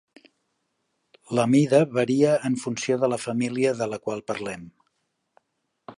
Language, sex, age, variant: Catalan, male, 50-59, Central